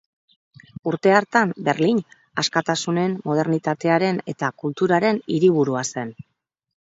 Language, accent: Basque, Mendebalekoa (Araba, Bizkaia, Gipuzkoako mendebaleko herri batzuk)